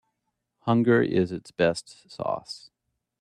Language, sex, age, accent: English, male, 30-39, United States English